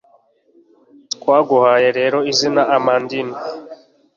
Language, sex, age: Kinyarwanda, male, 19-29